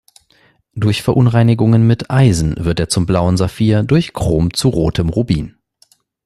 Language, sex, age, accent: German, male, 19-29, Deutschland Deutsch